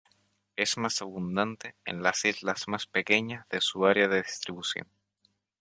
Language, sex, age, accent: Spanish, male, 19-29, España: Islas Canarias